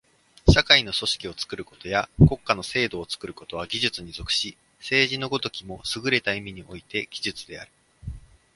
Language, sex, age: Japanese, male, 19-29